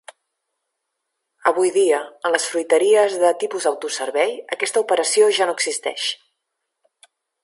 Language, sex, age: Catalan, female, 40-49